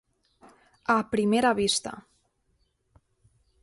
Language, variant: Catalan, Nord-Occidental